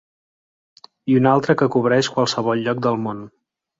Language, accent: Catalan, Camp de Tarragona